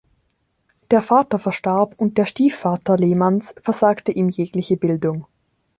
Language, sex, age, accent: German, female, 19-29, Schweizerdeutsch